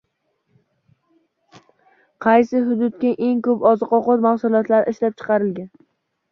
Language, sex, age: Uzbek, male, 19-29